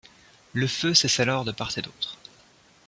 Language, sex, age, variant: French, male, 19-29, Français de métropole